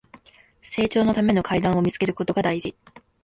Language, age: Japanese, 19-29